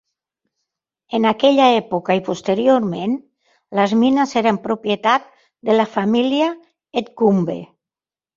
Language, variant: Catalan, Central